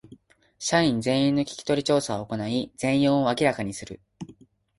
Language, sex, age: Japanese, male, 19-29